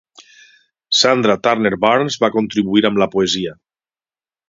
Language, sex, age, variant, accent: Catalan, male, 40-49, Valencià septentrional, valencià